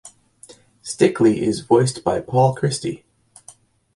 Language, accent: English, Canadian English